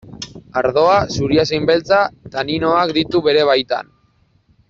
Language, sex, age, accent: Basque, male, 19-29, Mendebalekoa (Araba, Bizkaia, Gipuzkoako mendebaleko herri batzuk)